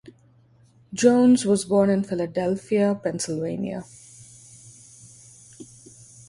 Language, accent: English, India and South Asia (India, Pakistan, Sri Lanka)